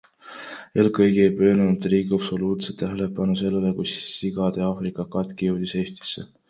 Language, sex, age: Estonian, male, 19-29